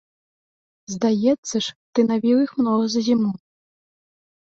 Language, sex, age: Belarusian, female, 30-39